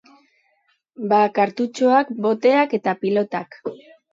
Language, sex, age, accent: Basque, female, 40-49, Mendebalekoa (Araba, Bizkaia, Gipuzkoako mendebaleko herri batzuk)